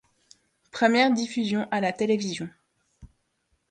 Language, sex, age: French, female, 19-29